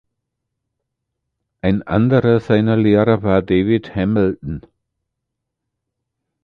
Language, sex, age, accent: German, male, 60-69, Österreichisches Deutsch